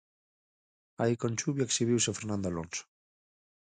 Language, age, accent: Galician, 19-29, Normativo (estándar)